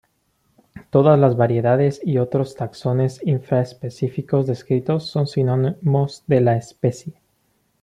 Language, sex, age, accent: Spanish, male, 19-29, Andino-Pacífico: Colombia, Perú, Ecuador, oeste de Bolivia y Venezuela andina